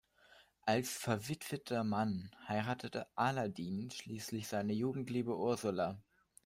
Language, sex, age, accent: German, male, under 19, Deutschland Deutsch